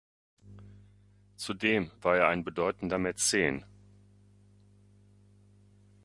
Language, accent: German, Deutschland Deutsch